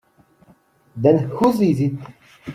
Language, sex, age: English, male, 19-29